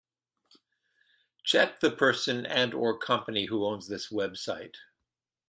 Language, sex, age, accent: English, male, 50-59, United States English